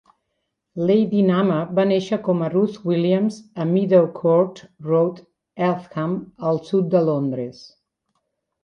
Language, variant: Catalan, Central